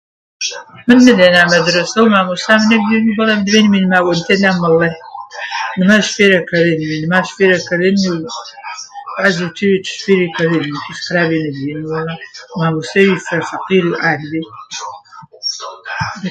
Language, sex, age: Gurani, female, 70-79